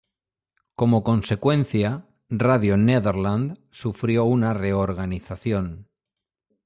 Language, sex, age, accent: Spanish, male, 50-59, España: Norte peninsular (Asturias, Castilla y León, Cantabria, País Vasco, Navarra, Aragón, La Rioja, Guadalajara, Cuenca)